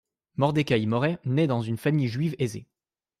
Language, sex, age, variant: French, male, 19-29, Français de métropole